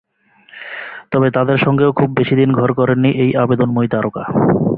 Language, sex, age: Bengali, male, 30-39